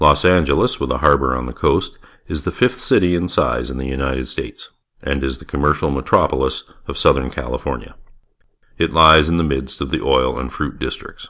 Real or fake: real